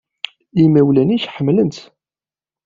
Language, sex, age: Kabyle, male, 19-29